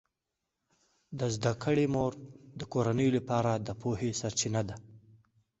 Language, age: Pashto, under 19